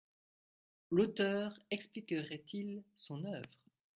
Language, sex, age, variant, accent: French, male, 19-29, Français d'Europe, Français de Belgique